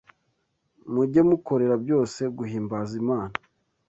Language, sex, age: Kinyarwanda, male, 19-29